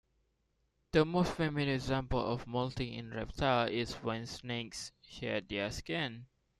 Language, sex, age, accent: English, male, 19-29, Malaysian English